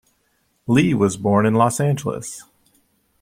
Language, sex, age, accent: English, male, 30-39, United States English